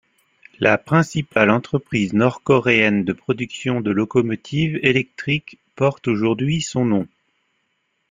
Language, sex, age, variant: French, male, 30-39, Français de métropole